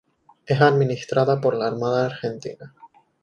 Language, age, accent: Spanish, 19-29, España: Islas Canarias